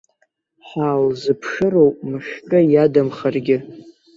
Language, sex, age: Abkhazian, male, under 19